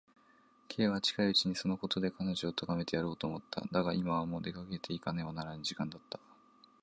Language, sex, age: Japanese, male, 19-29